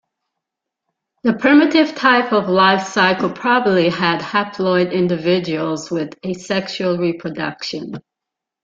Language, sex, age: English, female, 50-59